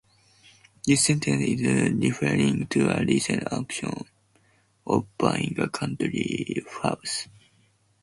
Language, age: English, under 19